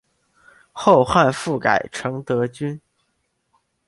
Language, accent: Chinese, 出生地：辽宁省